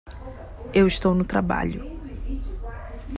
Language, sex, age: Portuguese, female, 30-39